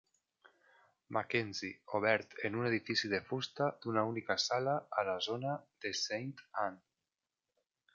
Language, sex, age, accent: Catalan, male, 19-29, valencià